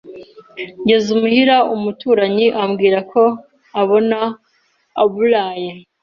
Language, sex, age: Kinyarwanda, female, 19-29